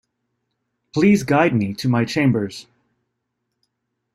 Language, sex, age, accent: English, male, 30-39, United States English